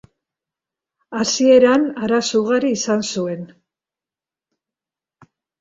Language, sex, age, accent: Basque, female, 70-79, Mendebalekoa (Araba, Bizkaia, Gipuzkoako mendebaleko herri batzuk)